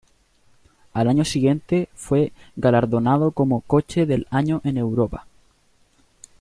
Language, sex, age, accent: Spanish, male, 19-29, Chileno: Chile, Cuyo